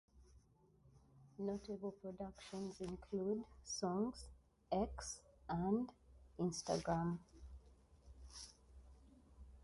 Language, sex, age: English, female, 19-29